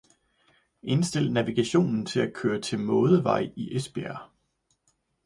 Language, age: Danish, 40-49